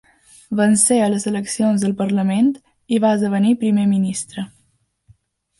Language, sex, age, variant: Catalan, female, under 19, Balear